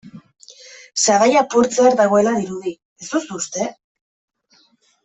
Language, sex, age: Basque, female, 30-39